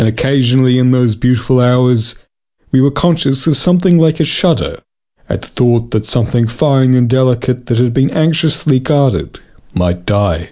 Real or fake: real